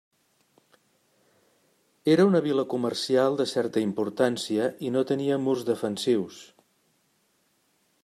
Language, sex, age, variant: Catalan, male, 60-69, Central